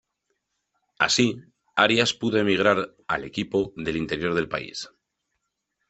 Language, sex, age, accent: Spanish, male, 40-49, España: Centro-Sur peninsular (Madrid, Toledo, Castilla-La Mancha)